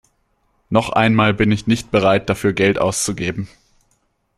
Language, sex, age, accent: German, male, 19-29, Österreichisches Deutsch